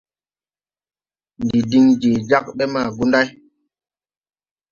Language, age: Tupuri, 19-29